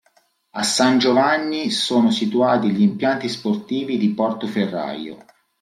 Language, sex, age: Italian, male, 40-49